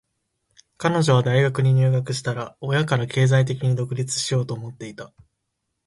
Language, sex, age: Japanese, male, 19-29